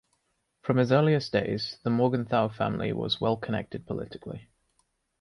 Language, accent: English, England English